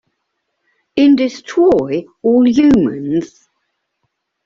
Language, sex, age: English, female, 40-49